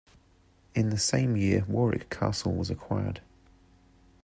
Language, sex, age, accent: English, male, 30-39, England English